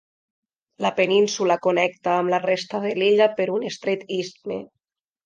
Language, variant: Catalan, Nord-Occidental